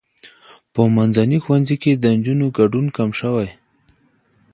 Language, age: Pashto, 30-39